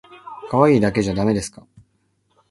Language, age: Japanese, 19-29